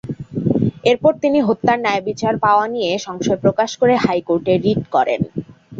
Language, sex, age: Bengali, female, 19-29